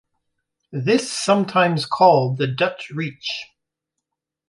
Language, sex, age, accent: English, male, 50-59, United States English